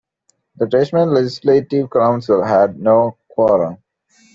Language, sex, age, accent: English, male, 19-29, India and South Asia (India, Pakistan, Sri Lanka)